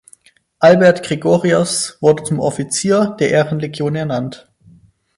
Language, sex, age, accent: German, male, under 19, Deutschland Deutsch